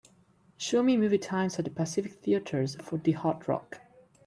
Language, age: English, under 19